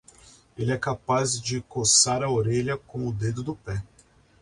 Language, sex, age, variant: Portuguese, male, 40-49, Portuguese (Brasil)